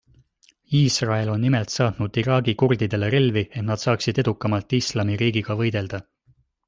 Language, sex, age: Estonian, male, 19-29